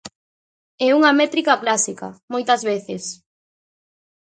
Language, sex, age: Galician, female, under 19